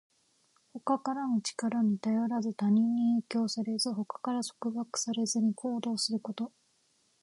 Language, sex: Japanese, female